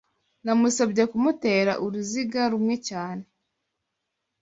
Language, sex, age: Kinyarwanda, female, 19-29